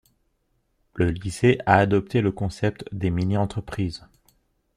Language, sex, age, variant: French, male, 40-49, Français de métropole